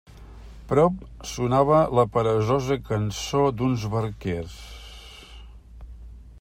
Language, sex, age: Catalan, male, 50-59